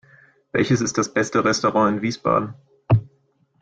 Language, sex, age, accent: German, male, 19-29, Deutschland Deutsch